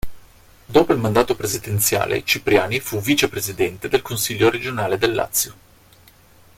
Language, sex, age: Italian, male, 40-49